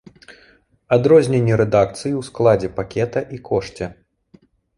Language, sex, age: Belarusian, male, 30-39